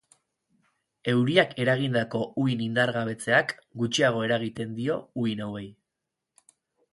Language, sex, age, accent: Basque, male, 30-39, Erdialdekoa edo Nafarra (Gipuzkoa, Nafarroa)